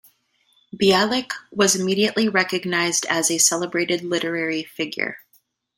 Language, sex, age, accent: English, female, 30-39, United States English